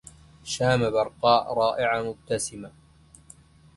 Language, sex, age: Arabic, male, 19-29